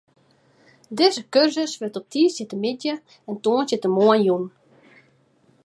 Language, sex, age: Western Frisian, female, 30-39